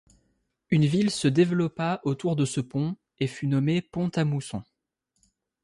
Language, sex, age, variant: French, male, 19-29, Français de métropole